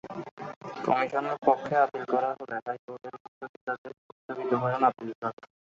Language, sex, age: Bengali, male, 19-29